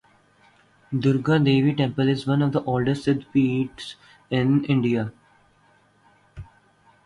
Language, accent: English, India and South Asia (India, Pakistan, Sri Lanka)